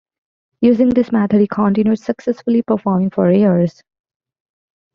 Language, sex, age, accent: English, female, 19-29, United States English